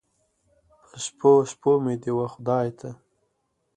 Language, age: Pashto, 19-29